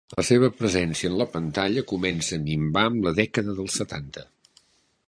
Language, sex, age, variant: Catalan, male, 60-69, Central